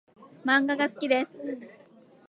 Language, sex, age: Japanese, female, 19-29